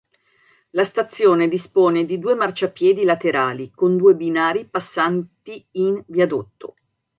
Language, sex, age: Italian, female, 40-49